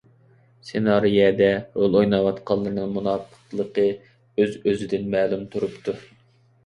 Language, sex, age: Uyghur, male, 19-29